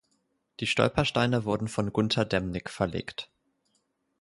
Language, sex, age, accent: German, male, 19-29, Deutschland Deutsch